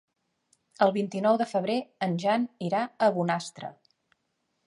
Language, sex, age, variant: Catalan, female, 40-49, Central